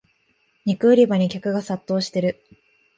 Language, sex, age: Japanese, female, 19-29